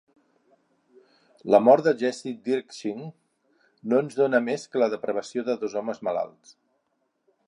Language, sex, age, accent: Catalan, male, 60-69, Neutre